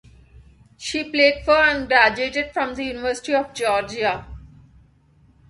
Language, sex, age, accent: English, female, 30-39, India and South Asia (India, Pakistan, Sri Lanka)